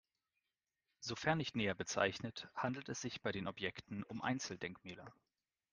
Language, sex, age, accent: German, male, 30-39, Deutschland Deutsch